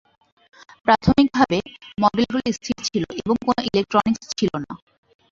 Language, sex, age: Bengali, female, 19-29